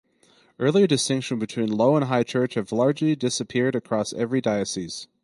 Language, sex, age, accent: English, male, 30-39, United States English